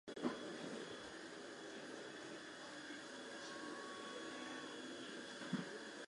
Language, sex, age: English, female, 19-29